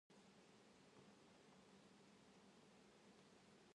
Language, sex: Japanese, female